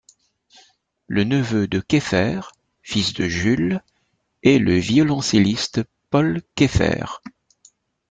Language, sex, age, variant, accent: French, male, 60-69, Français d'Europe, Français de Belgique